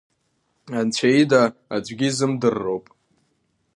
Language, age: Abkhazian, under 19